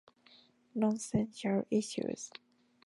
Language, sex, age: Japanese, female, 19-29